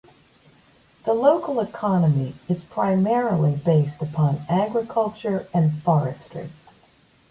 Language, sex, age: English, female, 60-69